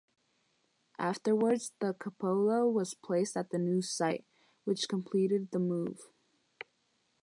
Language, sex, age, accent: English, female, under 19, United States English